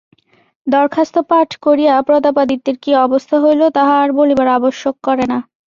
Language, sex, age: Bengali, female, 19-29